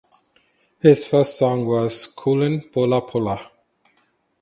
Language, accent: English, India and South Asia (India, Pakistan, Sri Lanka)